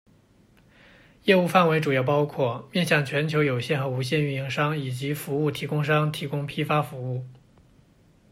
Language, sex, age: Chinese, male, 19-29